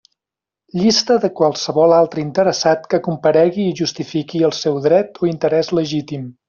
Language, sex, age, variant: Catalan, male, 40-49, Central